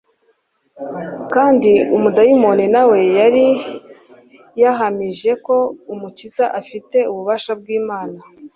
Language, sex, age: Kinyarwanda, female, 19-29